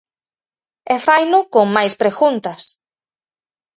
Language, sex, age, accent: Galician, female, 40-49, Atlántico (seseo e gheada)